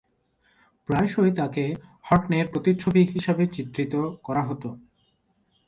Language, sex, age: Bengali, male, 19-29